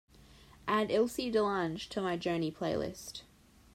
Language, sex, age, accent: English, female, 19-29, Australian English